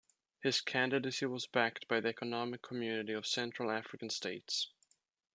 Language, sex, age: English, male, under 19